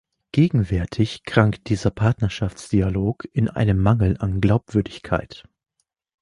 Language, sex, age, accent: German, male, 19-29, Deutschland Deutsch